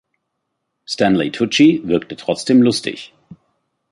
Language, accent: German, Deutschland Deutsch